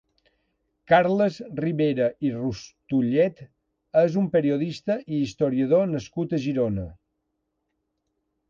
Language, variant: Catalan, Balear